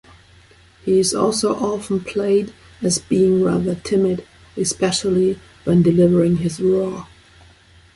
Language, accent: English, United States English